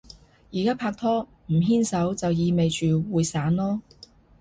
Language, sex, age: Cantonese, female, 30-39